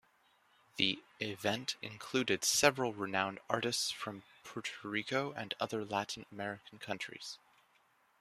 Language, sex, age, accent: English, male, 19-29, United States English